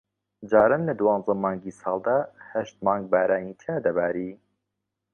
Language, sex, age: Central Kurdish, male, 19-29